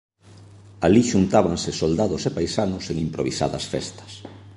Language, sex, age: Galician, male, 30-39